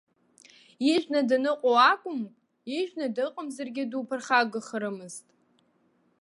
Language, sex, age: Abkhazian, female, under 19